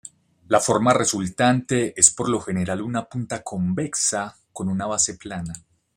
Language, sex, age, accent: Spanish, male, 19-29, Caribe: Cuba, Venezuela, Puerto Rico, República Dominicana, Panamá, Colombia caribeña, México caribeño, Costa del golfo de México